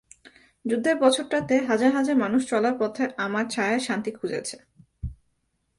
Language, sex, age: Bengali, female, 19-29